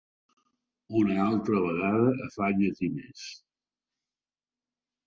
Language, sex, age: Catalan, male, 60-69